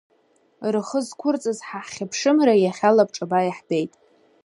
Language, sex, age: Abkhazian, female, under 19